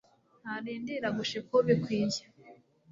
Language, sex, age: Kinyarwanda, female, 19-29